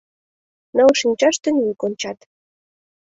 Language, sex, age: Mari, female, 19-29